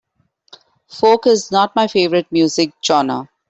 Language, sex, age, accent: English, female, 30-39, India and South Asia (India, Pakistan, Sri Lanka)